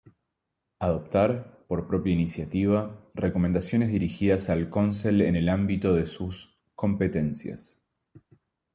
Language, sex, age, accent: Spanish, male, 30-39, Rioplatense: Argentina, Uruguay, este de Bolivia, Paraguay